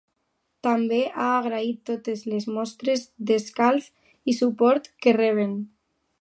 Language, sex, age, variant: Catalan, female, under 19, Alacantí